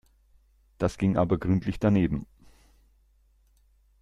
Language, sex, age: German, male, 60-69